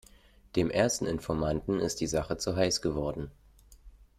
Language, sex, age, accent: German, male, 30-39, Deutschland Deutsch